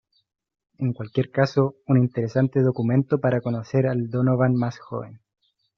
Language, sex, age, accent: Spanish, male, 19-29, Chileno: Chile, Cuyo